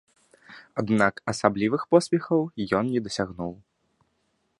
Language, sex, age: Belarusian, male, 19-29